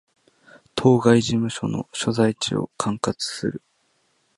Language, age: Japanese, 19-29